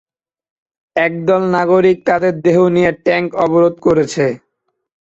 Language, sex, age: Bengali, male, 19-29